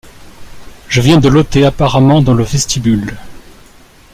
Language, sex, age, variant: French, male, 40-49, Français de métropole